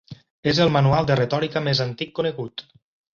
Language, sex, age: Catalan, male, 30-39